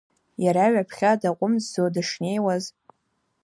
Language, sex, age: Abkhazian, female, under 19